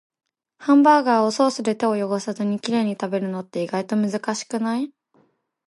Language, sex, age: Japanese, female, 19-29